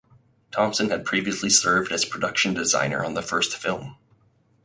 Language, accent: English, United States English